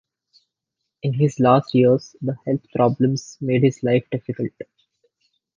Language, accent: English, India and South Asia (India, Pakistan, Sri Lanka)